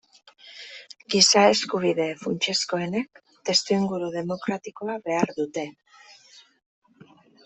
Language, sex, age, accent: Basque, female, 19-29, Mendebalekoa (Araba, Bizkaia, Gipuzkoako mendebaleko herri batzuk)